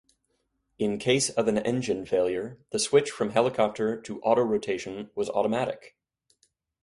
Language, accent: English, United States English